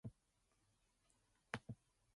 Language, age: English, 19-29